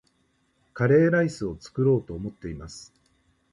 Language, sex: Japanese, male